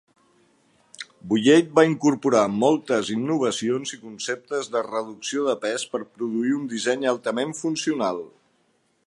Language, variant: Catalan, Central